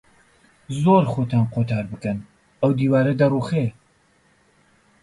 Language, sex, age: Central Kurdish, male, 19-29